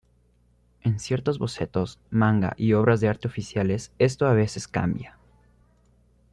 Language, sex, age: Spanish, male, under 19